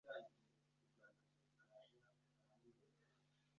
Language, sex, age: Kinyarwanda, male, 19-29